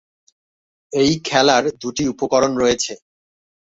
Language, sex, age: Bengali, male, 30-39